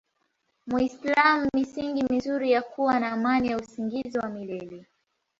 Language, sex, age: Swahili, female, 19-29